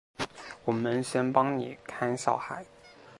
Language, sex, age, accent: Chinese, male, under 19, 出生地：浙江省